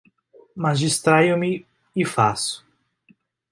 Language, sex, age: Portuguese, male, 19-29